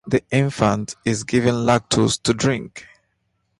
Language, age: English, 30-39